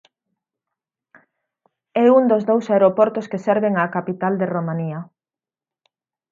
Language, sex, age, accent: Galician, female, 19-29, Atlántico (seseo e gheada); Normativo (estándar)